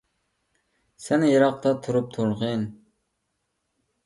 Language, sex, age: Uyghur, male, 30-39